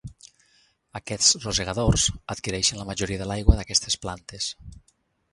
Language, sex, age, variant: Catalan, male, 40-49, Valencià meridional